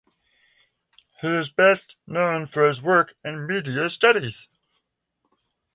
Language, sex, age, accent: English, male, 40-49, United States English; West Coast